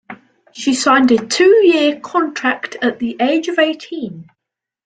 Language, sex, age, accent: English, male, under 19, England English